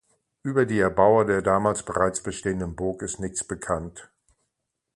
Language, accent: German, Deutschland Deutsch